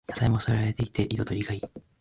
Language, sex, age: Japanese, male, 19-29